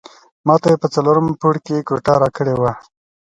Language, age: Pashto, 30-39